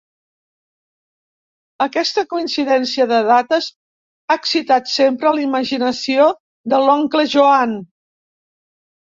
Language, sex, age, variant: Catalan, female, 70-79, Central